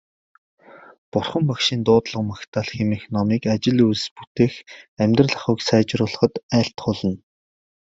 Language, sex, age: Mongolian, male, 30-39